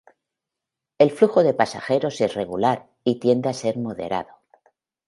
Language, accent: Spanish, España: Centro-Sur peninsular (Madrid, Toledo, Castilla-La Mancha)